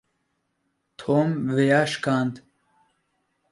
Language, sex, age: Kurdish, male, 19-29